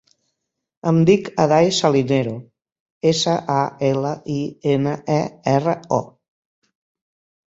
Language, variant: Catalan, Central